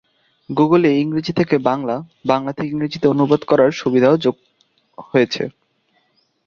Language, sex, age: Bengali, male, 19-29